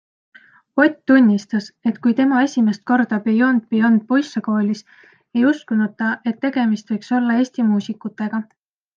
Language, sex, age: Estonian, female, 19-29